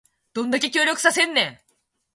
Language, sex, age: Japanese, female, 19-29